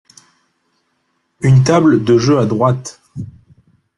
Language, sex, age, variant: French, female, 19-29, Français de métropole